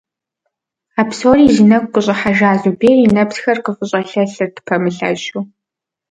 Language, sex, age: Kabardian, female, 19-29